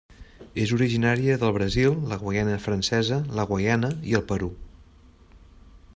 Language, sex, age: Catalan, male, 30-39